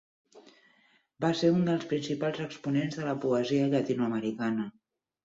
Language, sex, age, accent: Catalan, female, 50-59, Barcelona